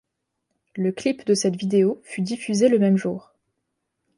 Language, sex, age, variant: French, female, 19-29, Français de métropole